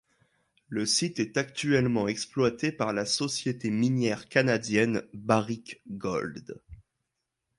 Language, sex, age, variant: French, male, 19-29, Français de métropole